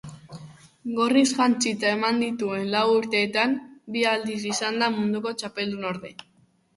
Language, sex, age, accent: Basque, female, 40-49, Mendebalekoa (Araba, Bizkaia, Gipuzkoako mendebaleko herri batzuk)